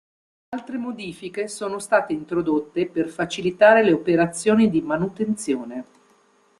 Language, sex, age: Italian, female, 50-59